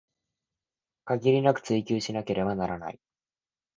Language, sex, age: Japanese, male, 19-29